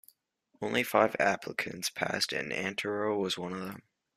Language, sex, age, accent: English, male, under 19, United States English